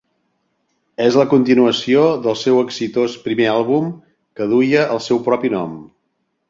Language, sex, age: Catalan, male, 60-69